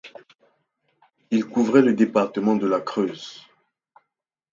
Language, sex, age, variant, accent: French, male, 30-39, Français d'Afrique subsaharienne et des îles africaines, Français de Côte d’Ivoire